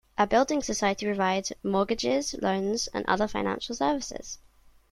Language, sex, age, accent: English, female, under 19, England English